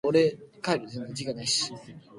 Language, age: Japanese, 19-29